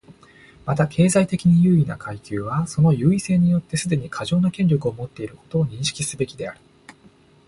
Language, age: Japanese, 19-29